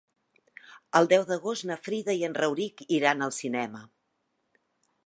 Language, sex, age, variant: Catalan, female, 40-49, Central